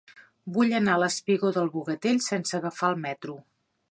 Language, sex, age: Catalan, female, 40-49